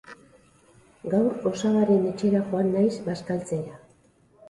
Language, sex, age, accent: Basque, female, 50-59, Erdialdekoa edo Nafarra (Gipuzkoa, Nafarroa)